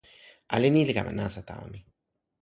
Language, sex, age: Toki Pona, male, 19-29